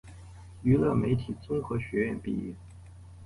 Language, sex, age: Chinese, male, 19-29